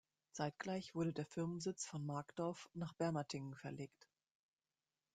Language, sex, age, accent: German, female, 40-49, Deutschland Deutsch